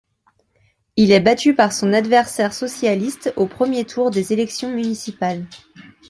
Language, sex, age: French, male, 19-29